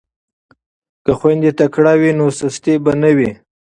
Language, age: Pashto, 30-39